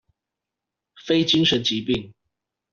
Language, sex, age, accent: Chinese, male, 30-39, 出生地：臺北市